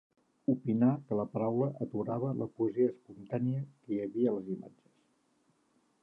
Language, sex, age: Catalan, male, 60-69